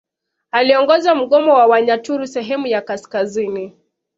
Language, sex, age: Swahili, female, 19-29